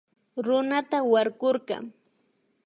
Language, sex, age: Imbabura Highland Quichua, female, 30-39